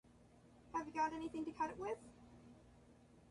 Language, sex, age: English, male, under 19